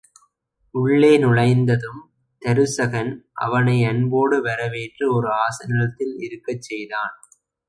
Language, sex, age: Tamil, male, 19-29